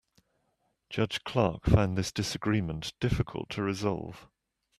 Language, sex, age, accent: English, male, 50-59, England English